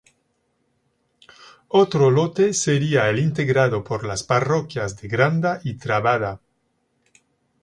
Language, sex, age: Spanish, male, 40-49